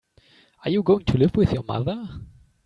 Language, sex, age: English, male, 19-29